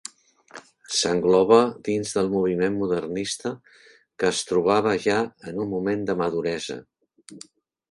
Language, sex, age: Catalan, male, 60-69